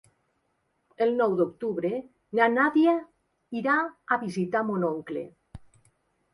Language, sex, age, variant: Catalan, female, 50-59, Central